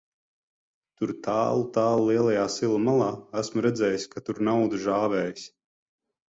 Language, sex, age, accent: Latvian, male, 30-39, Riga; Dzimtā valoda; nav